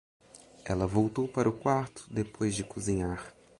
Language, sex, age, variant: Portuguese, male, 19-29, Portuguese (Brasil)